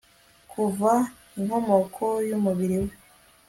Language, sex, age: Kinyarwanda, female, 19-29